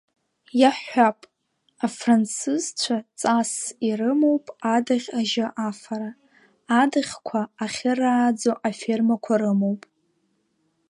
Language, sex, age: Abkhazian, female, under 19